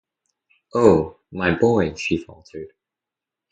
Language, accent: English, Canadian English